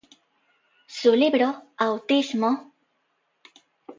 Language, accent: Spanish, España: Norte peninsular (Asturias, Castilla y León, Cantabria, País Vasco, Navarra, Aragón, La Rioja, Guadalajara, Cuenca)